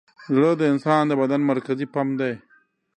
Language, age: Pashto, 40-49